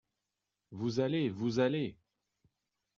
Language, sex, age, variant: French, male, 30-39, Français de métropole